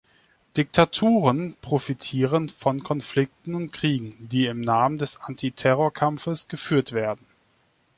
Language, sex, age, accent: German, male, 30-39, Deutschland Deutsch